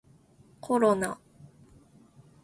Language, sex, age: Japanese, female, 19-29